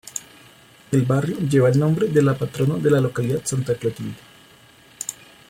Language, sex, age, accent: Spanish, male, 30-39, Andino-Pacífico: Colombia, Perú, Ecuador, oeste de Bolivia y Venezuela andina